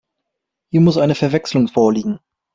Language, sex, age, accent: German, male, 30-39, Deutschland Deutsch